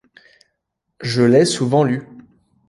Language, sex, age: French, male, 30-39